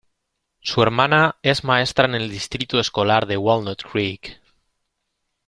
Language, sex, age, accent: Spanish, male, 30-39, España: Centro-Sur peninsular (Madrid, Toledo, Castilla-La Mancha)